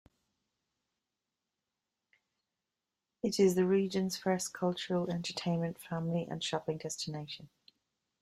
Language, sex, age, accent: English, female, 50-59, Irish English